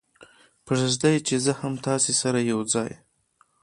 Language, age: Pashto, 19-29